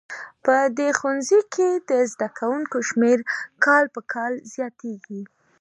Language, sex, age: Pashto, female, 19-29